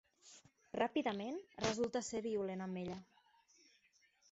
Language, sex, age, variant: Catalan, female, 30-39, Central